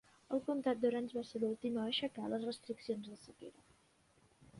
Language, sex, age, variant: Catalan, female, 19-29, Central